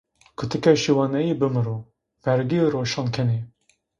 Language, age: Zaza, 19-29